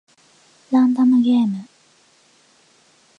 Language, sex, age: Japanese, female, 19-29